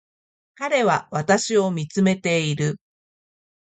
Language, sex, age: Japanese, female, 40-49